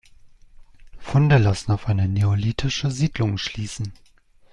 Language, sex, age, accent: German, male, 30-39, Deutschland Deutsch